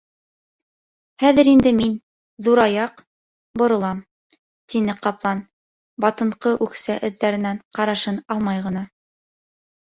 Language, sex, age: Bashkir, female, 19-29